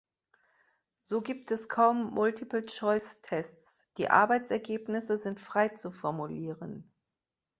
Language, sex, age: German, female, 60-69